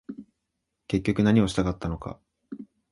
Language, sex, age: Japanese, male, 19-29